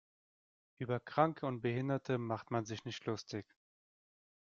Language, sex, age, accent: German, male, 19-29, Deutschland Deutsch